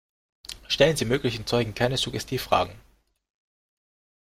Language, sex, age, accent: German, male, 19-29, Österreichisches Deutsch